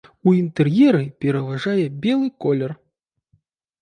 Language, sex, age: Belarusian, male, 30-39